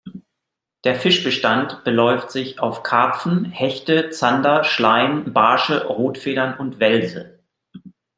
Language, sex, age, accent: German, male, 40-49, Deutschland Deutsch